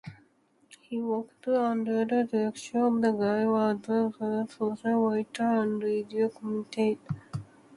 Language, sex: English, female